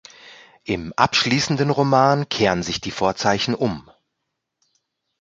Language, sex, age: German, male, 40-49